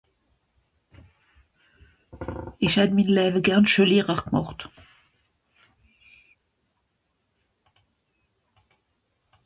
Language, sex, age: Swiss German, female, 60-69